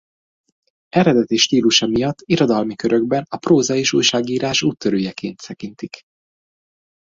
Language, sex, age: Hungarian, male, 30-39